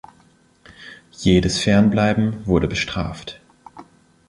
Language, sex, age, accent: German, male, 19-29, Deutschland Deutsch